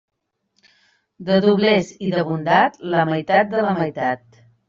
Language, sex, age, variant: Catalan, female, 30-39, Central